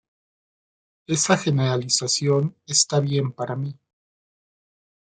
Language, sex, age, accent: Spanish, male, 40-49, México